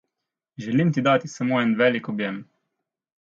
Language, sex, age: Slovenian, male, 19-29